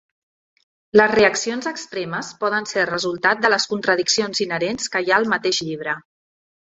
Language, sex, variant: Catalan, female, Central